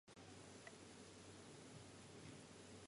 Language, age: Adamawa Fulfulde, 19-29